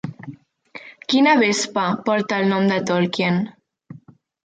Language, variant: Catalan, Central